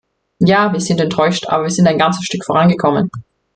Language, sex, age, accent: German, female, 19-29, Österreichisches Deutsch